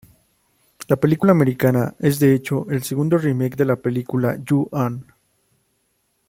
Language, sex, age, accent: Spanish, male, 19-29, México